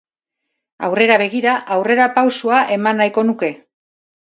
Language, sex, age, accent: Basque, female, 50-59, Mendebalekoa (Araba, Bizkaia, Gipuzkoako mendebaleko herri batzuk)